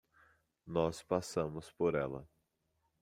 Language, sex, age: Portuguese, male, 30-39